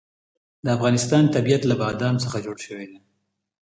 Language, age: Pashto, 19-29